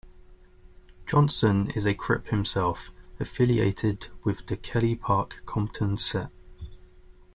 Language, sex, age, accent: English, male, 30-39, England English